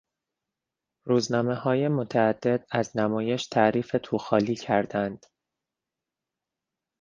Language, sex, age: Persian, male, 30-39